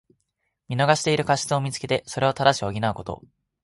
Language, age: Japanese, 19-29